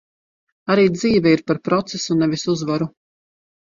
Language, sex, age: Latvian, female, 30-39